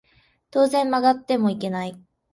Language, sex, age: Japanese, female, 19-29